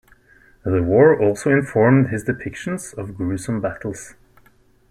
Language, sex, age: English, male, 19-29